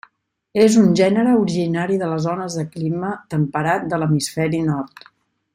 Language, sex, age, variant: Catalan, female, 50-59, Central